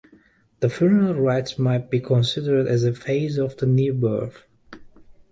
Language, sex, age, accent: English, male, 30-39, England English